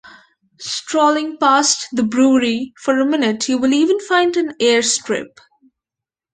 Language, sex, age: English, female, under 19